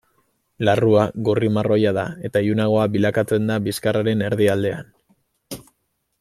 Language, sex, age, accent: Basque, male, 19-29, Mendebalekoa (Araba, Bizkaia, Gipuzkoako mendebaleko herri batzuk)